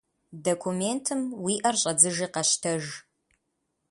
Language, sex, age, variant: Kabardian, female, 30-39, Адыгэбзэ (Къэбэрдей, Кирил, псоми зэдай)